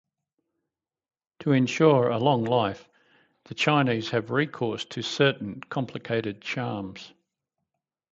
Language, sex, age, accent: English, male, 60-69, Australian English